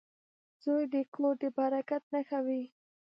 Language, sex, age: Pashto, female, 19-29